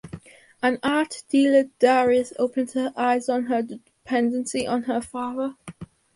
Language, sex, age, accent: English, female, under 19, England English